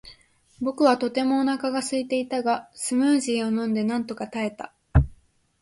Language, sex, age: Japanese, female, under 19